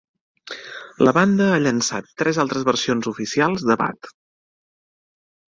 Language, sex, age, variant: Catalan, male, 30-39, Central